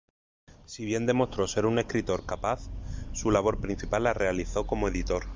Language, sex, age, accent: Spanish, male, 19-29, España: Sur peninsular (Andalucia, Extremadura, Murcia)